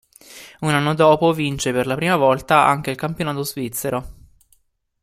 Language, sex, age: Italian, male, 19-29